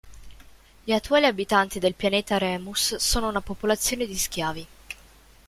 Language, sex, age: Italian, female, 19-29